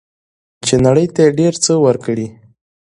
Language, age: Pashto, 19-29